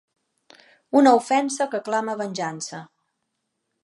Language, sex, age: Catalan, female, 40-49